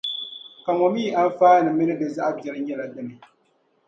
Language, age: Dagbani, 19-29